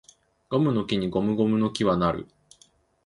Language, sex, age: Japanese, male, 19-29